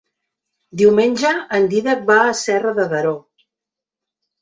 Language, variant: Catalan, Central